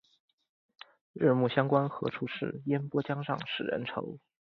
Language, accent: Chinese, 出生地：浙江省